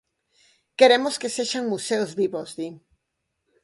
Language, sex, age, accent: Galician, female, 50-59, Normativo (estándar)